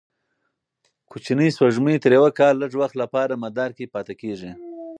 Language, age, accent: Pashto, 30-39, کندهارۍ لهجه